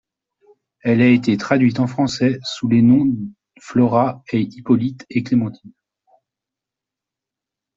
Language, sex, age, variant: French, male, 40-49, Français de métropole